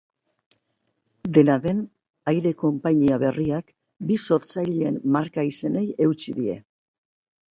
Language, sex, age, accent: Basque, female, 70-79, Mendebalekoa (Araba, Bizkaia, Gipuzkoako mendebaleko herri batzuk)